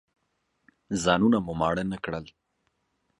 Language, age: Pashto, 19-29